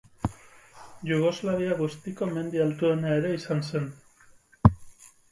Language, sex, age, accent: Basque, male, 30-39, Mendebalekoa (Araba, Bizkaia, Gipuzkoako mendebaleko herri batzuk)